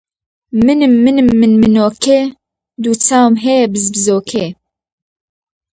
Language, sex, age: Central Kurdish, female, under 19